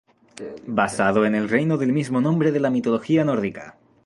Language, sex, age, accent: Spanish, male, 19-29, España: Centro-Sur peninsular (Madrid, Toledo, Castilla-La Mancha)